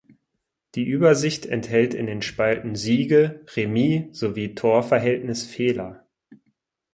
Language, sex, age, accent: German, male, 30-39, Deutschland Deutsch